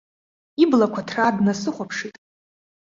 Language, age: Abkhazian, 19-29